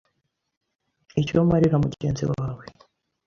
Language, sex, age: Kinyarwanda, male, under 19